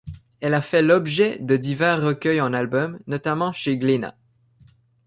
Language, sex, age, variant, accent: French, male, 19-29, Français d'Amérique du Nord, Français du Canada